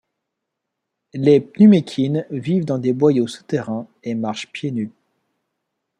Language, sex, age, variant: French, male, 30-39, Français de métropole